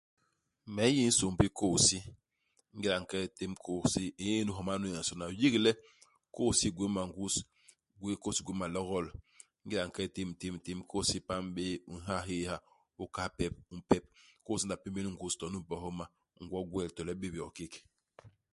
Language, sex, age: Basaa, male, 50-59